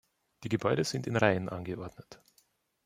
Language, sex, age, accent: German, male, 30-39, Österreichisches Deutsch